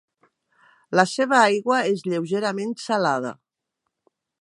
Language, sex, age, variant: Catalan, female, 60-69, Central